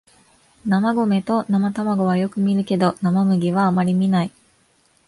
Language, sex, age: Japanese, female, 19-29